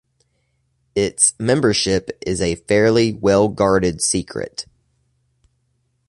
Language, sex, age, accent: English, male, 30-39, United States English